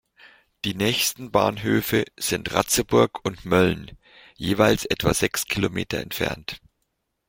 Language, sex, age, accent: German, male, 60-69, Deutschland Deutsch